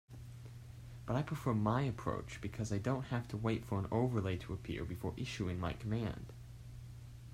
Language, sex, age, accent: English, male, 19-29, United States English